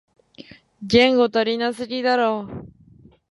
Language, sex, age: Japanese, female, 19-29